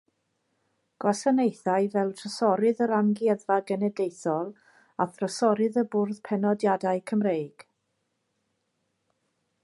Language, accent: Welsh, Y Deyrnas Unedig Cymraeg